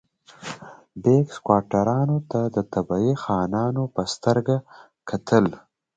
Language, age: Pashto, 19-29